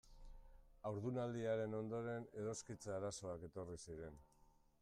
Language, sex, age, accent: Basque, male, 50-59, Mendebalekoa (Araba, Bizkaia, Gipuzkoako mendebaleko herri batzuk)